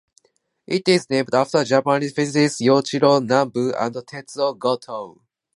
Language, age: English, 19-29